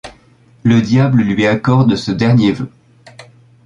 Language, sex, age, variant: French, male, 30-39, Français de métropole